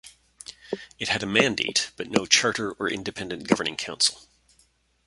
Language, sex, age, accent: English, male, 50-59, Canadian English